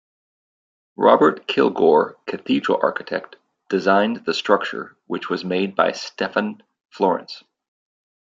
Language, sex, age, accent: English, male, 50-59, United States English